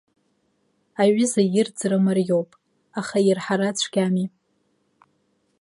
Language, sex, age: Abkhazian, female, 19-29